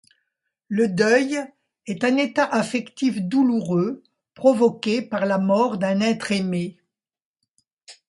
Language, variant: French, Français de métropole